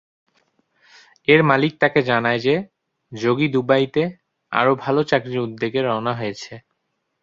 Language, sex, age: Bengali, male, 19-29